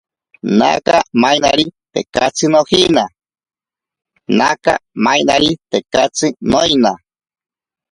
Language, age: Ashéninka Perené, 40-49